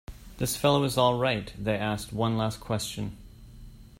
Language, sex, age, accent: English, male, 30-39, Canadian English